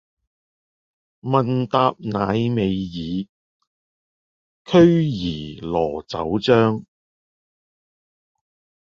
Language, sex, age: Cantonese, male, 40-49